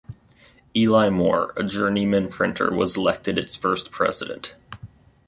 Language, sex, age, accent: English, male, 19-29, United States English